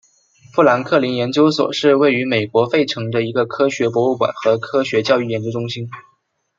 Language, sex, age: Chinese, male, 19-29